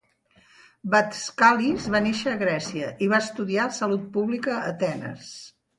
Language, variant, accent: Catalan, Central, central